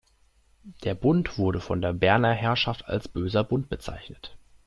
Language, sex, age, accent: German, male, under 19, Deutschland Deutsch